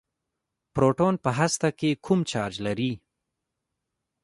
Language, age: Pashto, 19-29